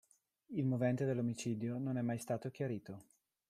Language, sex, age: Italian, male, 30-39